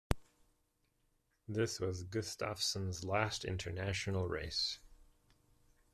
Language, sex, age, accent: English, male, 30-39, United States English